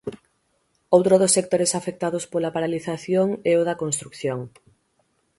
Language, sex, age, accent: Galician, female, 19-29, Central (gheada); Oriental (común en zona oriental)